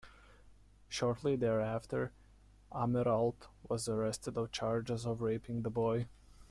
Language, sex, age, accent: English, male, under 19, United States English